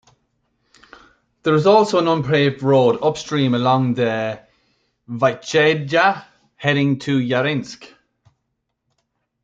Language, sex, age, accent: English, male, 40-49, Irish English